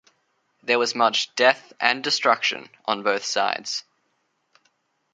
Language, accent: English, Australian English